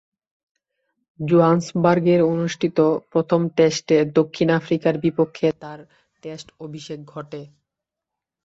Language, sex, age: Bengali, male, under 19